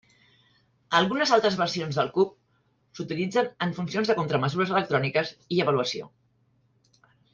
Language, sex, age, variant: Catalan, female, 50-59, Central